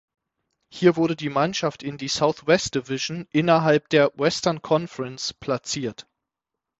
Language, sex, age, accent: German, male, 30-39, Deutschland Deutsch